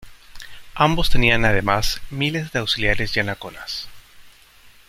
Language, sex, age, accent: Spanish, male, 40-49, Chileno: Chile, Cuyo